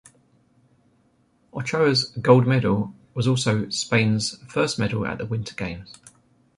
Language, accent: English, England English